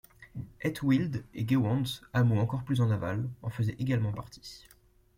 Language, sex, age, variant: French, male, 19-29, Français de métropole